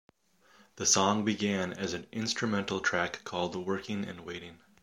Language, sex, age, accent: English, male, 30-39, United States English